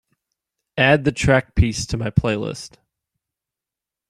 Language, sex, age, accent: English, male, 19-29, United States English